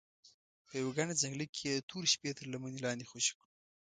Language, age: Pashto, 19-29